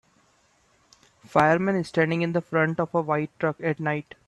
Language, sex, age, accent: English, male, 19-29, India and South Asia (India, Pakistan, Sri Lanka)